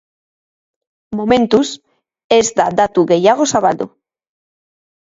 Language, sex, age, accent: Basque, female, 30-39, Mendebalekoa (Araba, Bizkaia, Gipuzkoako mendebaleko herri batzuk)